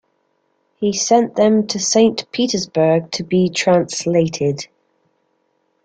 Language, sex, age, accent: English, female, 40-49, England English